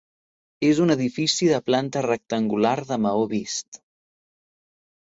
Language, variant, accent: Catalan, Central, central